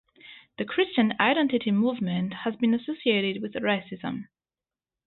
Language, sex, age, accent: English, female, 19-29, England English